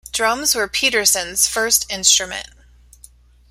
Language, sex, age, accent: English, female, 30-39, United States English